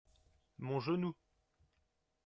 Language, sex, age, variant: French, male, 19-29, Français de métropole